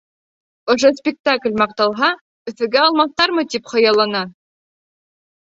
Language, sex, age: Bashkir, female, 19-29